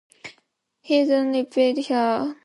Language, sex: English, female